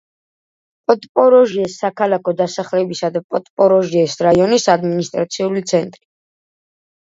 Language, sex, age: Georgian, male, under 19